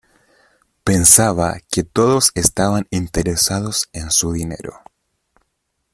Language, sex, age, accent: Spanish, male, 19-29, Chileno: Chile, Cuyo